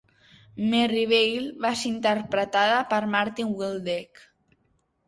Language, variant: Catalan, Central